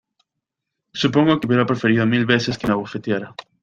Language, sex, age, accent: Spanish, male, 19-29, Andino-Pacífico: Colombia, Perú, Ecuador, oeste de Bolivia y Venezuela andina